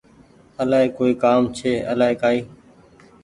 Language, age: Goaria, 19-29